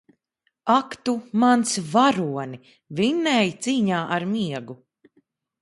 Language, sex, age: Latvian, female, 19-29